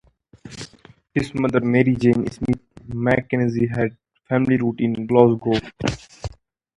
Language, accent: English, India and South Asia (India, Pakistan, Sri Lanka)